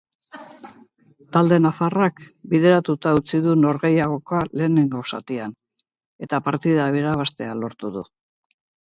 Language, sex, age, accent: Basque, female, 70-79, Mendebalekoa (Araba, Bizkaia, Gipuzkoako mendebaleko herri batzuk)